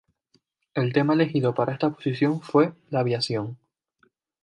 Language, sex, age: Spanish, female, 19-29